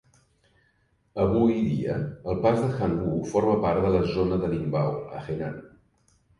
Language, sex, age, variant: Catalan, male, 50-59, Septentrional